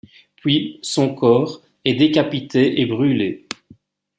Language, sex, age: French, male, 50-59